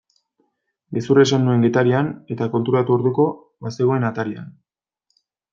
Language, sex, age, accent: Basque, male, 19-29, Erdialdekoa edo Nafarra (Gipuzkoa, Nafarroa)